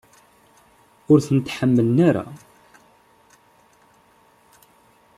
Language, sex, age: Kabyle, male, 30-39